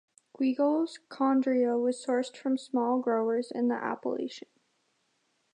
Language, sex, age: English, female, 19-29